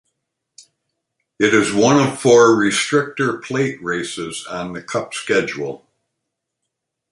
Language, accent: English, United States English